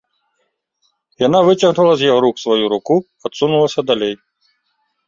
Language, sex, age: Belarusian, male, 30-39